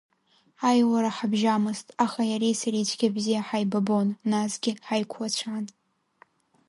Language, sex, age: Abkhazian, female, 19-29